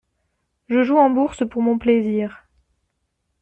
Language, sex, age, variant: French, female, 19-29, Français de métropole